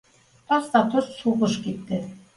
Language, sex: Bashkir, female